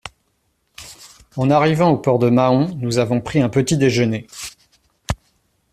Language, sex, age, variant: French, male, 40-49, Français de métropole